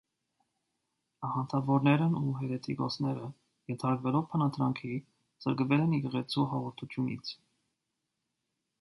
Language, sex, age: Armenian, male, 19-29